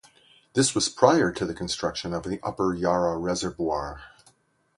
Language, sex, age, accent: English, male, 60-69, United States English